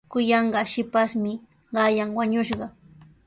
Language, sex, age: Sihuas Ancash Quechua, female, 19-29